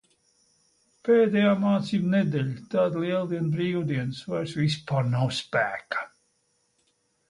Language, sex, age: Latvian, male, 70-79